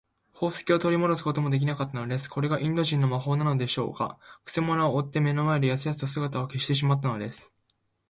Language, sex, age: Japanese, male, 19-29